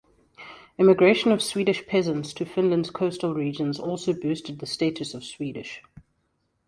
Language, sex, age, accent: English, female, 30-39, Southern African (South Africa, Zimbabwe, Namibia)